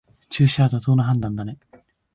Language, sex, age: Japanese, male, 19-29